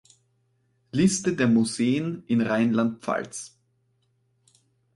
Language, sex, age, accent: German, male, 19-29, Österreichisches Deutsch